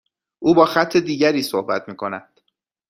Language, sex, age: Persian, male, 30-39